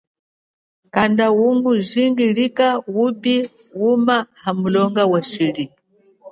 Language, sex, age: Chokwe, female, 40-49